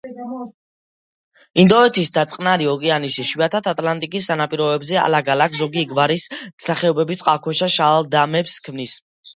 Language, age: Georgian, 19-29